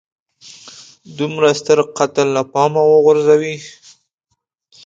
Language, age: Pashto, 30-39